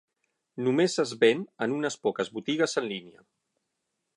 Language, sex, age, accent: Catalan, male, 50-59, balear; central